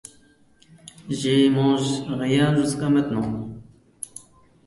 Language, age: English, 19-29